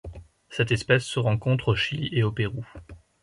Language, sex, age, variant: French, male, 19-29, Français de métropole